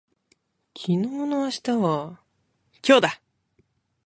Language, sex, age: Japanese, male, 19-29